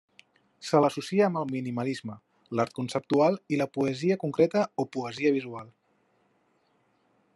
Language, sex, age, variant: Catalan, male, 19-29, Central